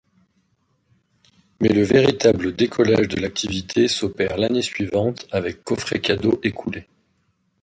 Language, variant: French, Français de métropole